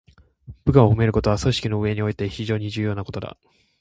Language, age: Japanese, 19-29